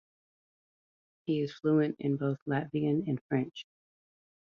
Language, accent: English, United States English